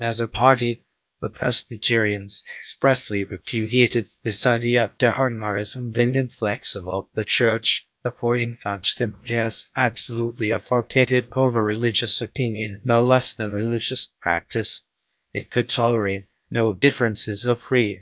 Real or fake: fake